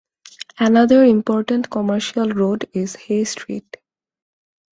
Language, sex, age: English, female, 19-29